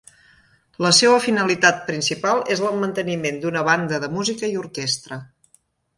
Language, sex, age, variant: Catalan, female, 40-49, Central